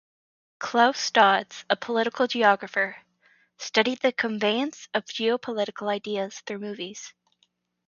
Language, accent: English, United States English; Canadian English